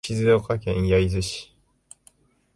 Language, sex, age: Japanese, male, 19-29